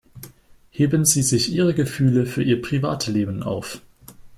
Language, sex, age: German, female, 19-29